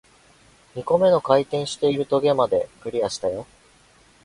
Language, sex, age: Japanese, male, 19-29